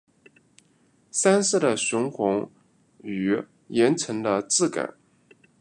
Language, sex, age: Chinese, male, 30-39